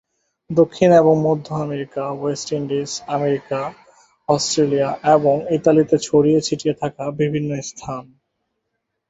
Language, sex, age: Bengali, male, 19-29